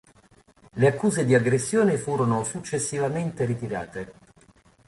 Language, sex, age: Italian, male, 50-59